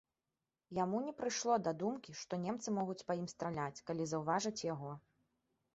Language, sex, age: Belarusian, female, 19-29